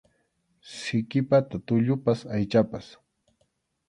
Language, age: Arequipa-La Unión Quechua, 19-29